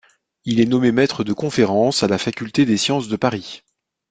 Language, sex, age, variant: French, male, 40-49, Français de métropole